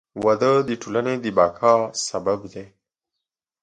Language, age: Pashto, 19-29